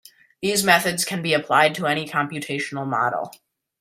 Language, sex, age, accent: English, male, under 19, United States English